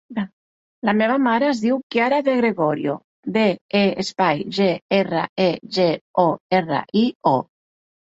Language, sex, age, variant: Catalan, male, under 19, Central